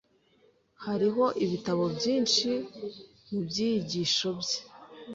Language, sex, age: Kinyarwanda, female, 19-29